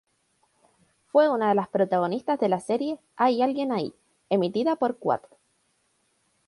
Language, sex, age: Spanish, female, 19-29